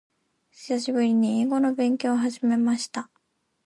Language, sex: Japanese, female